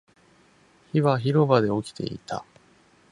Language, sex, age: Japanese, male, 19-29